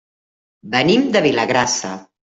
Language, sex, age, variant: Catalan, female, 50-59, Central